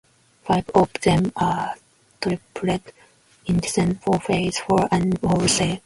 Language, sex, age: English, female, 19-29